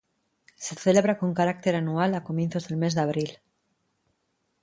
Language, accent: Spanish, España: Norte peninsular (Asturias, Castilla y León, Cantabria, País Vasco, Navarra, Aragón, La Rioja, Guadalajara, Cuenca)